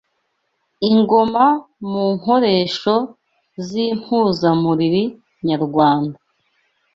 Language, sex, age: Kinyarwanda, female, 19-29